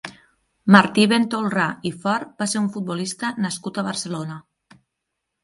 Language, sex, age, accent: Catalan, female, 30-39, Ebrenc